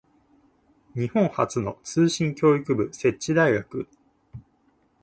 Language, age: Japanese, 19-29